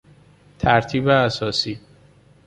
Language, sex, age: Persian, male, 19-29